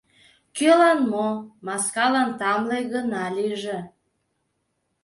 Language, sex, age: Mari, female, 19-29